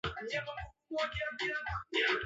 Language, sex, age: Swahili, female, 19-29